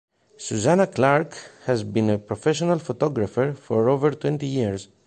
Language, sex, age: English, male, 40-49